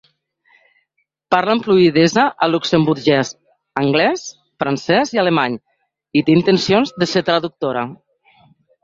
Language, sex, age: Catalan, female, 50-59